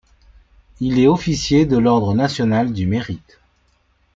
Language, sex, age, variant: French, male, 40-49, Français de métropole